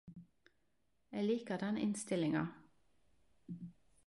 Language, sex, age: Norwegian Nynorsk, female, 30-39